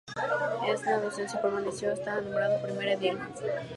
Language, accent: Spanish, México